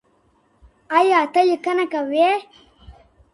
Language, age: Pashto, under 19